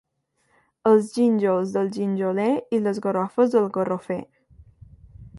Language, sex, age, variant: Catalan, female, under 19, Balear